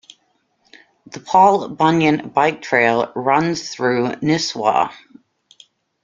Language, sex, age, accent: English, female, 50-59, United States English